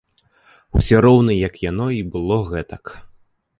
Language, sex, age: Belarusian, male, 19-29